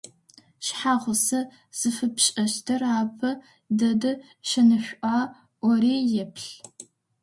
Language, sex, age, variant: Adyghe, female, under 19, Адыгабзэ (Кирил, пстэумэ зэдыряе)